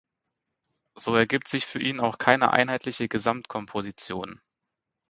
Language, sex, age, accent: German, male, 30-39, Deutschland Deutsch